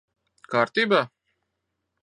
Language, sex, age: Latvian, male, 30-39